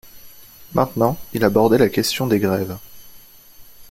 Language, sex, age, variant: French, male, 19-29, Français de métropole